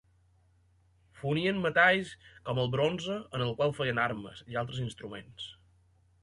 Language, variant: Catalan, Balear